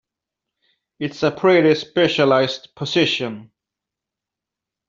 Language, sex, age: English, male, 40-49